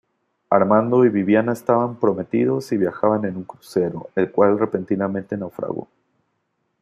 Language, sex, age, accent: Spanish, male, 30-39, México